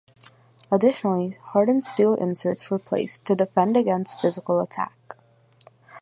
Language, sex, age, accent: English, female, under 19, United States English